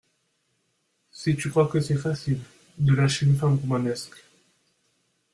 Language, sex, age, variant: French, male, 19-29, Français de métropole